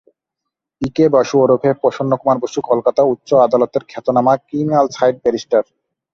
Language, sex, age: Bengali, male, 30-39